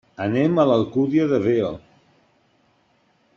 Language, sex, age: Catalan, male, 50-59